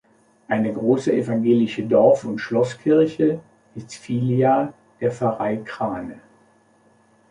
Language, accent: German, Deutschland Deutsch